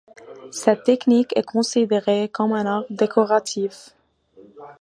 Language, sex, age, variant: French, female, 19-29, Français de métropole